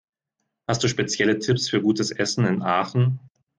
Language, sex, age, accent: German, male, 30-39, Deutschland Deutsch